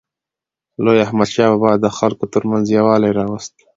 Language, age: Pashto, 19-29